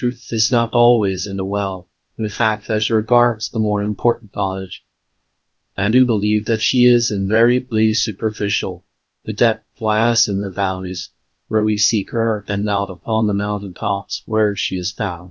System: TTS, VITS